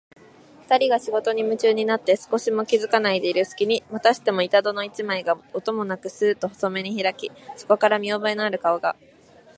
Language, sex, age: Japanese, female, 19-29